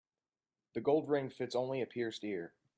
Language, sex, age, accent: English, male, 19-29, United States English